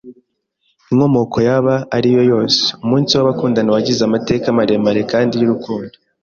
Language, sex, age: Kinyarwanda, male, 19-29